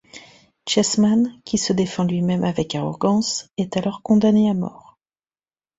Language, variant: French, Français de métropole